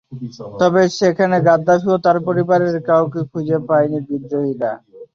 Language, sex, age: Bengali, male, 19-29